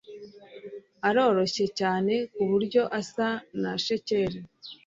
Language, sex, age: Kinyarwanda, female, 30-39